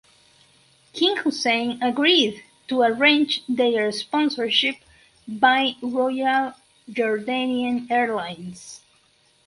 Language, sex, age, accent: English, female, 19-29, United States English